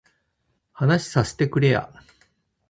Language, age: Japanese, 40-49